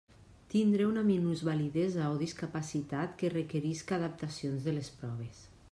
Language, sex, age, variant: Catalan, female, 40-49, Central